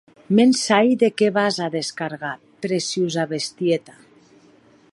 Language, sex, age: Occitan, female, 40-49